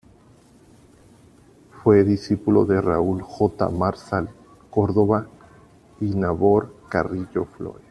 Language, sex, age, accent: Spanish, male, 30-39, Caribe: Cuba, Venezuela, Puerto Rico, República Dominicana, Panamá, Colombia caribeña, México caribeño, Costa del golfo de México